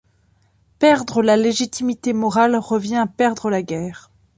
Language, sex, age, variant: French, female, 19-29, Français de métropole